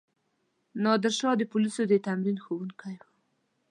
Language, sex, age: Pashto, female, 19-29